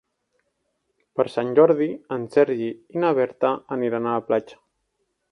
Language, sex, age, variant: Catalan, male, 30-39, Central